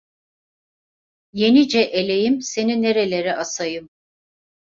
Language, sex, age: Turkish, female, 50-59